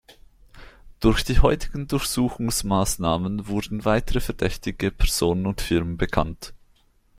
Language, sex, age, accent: German, male, 19-29, Schweizerdeutsch